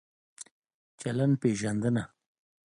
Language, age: Pashto, 30-39